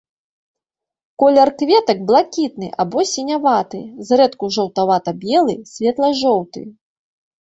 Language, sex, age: Belarusian, female, 30-39